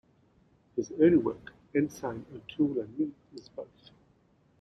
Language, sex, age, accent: English, male, 40-49, Southern African (South Africa, Zimbabwe, Namibia)